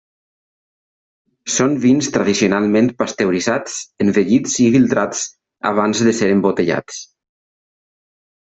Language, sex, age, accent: Catalan, male, 30-39, valencià